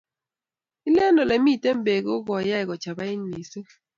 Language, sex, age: Kalenjin, female, 40-49